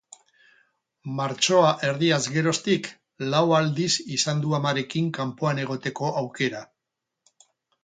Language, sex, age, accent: Basque, male, 60-69, Erdialdekoa edo Nafarra (Gipuzkoa, Nafarroa)